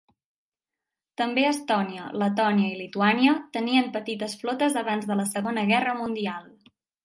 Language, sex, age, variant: Catalan, female, 19-29, Central